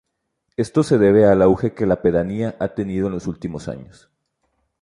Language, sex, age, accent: Spanish, male, 19-29, México